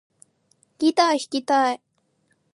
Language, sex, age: Japanese, female, 19-29